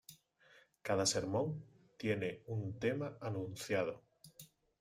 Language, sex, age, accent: Spanish, male, 30-39, España: Sur peninsular (Andalucia, Extremadura, Murcia)